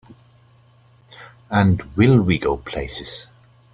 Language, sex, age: English, male, 40-49